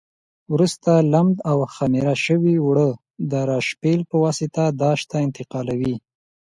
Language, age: Pashto, 19-29